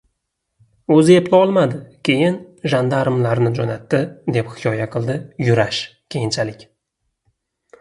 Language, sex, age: Uzbek, male, 19-29